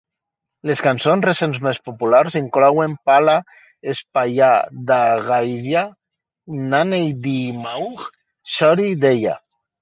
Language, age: Catalan, 50-59